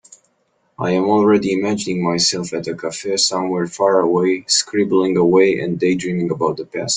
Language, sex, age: English, male, 19-29